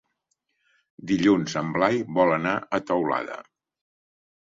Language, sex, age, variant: Catalan, male, 60-69, Central